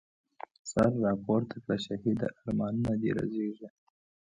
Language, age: Pashto, under 19